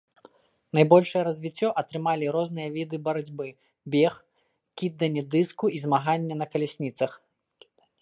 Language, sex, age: Belarusian, male, 30-39